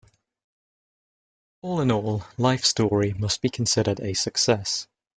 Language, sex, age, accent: English, male, under 19, England English